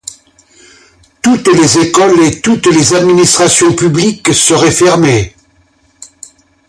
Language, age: French, 70-79